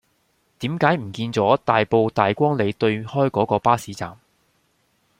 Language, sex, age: Cantonese, male, 19-29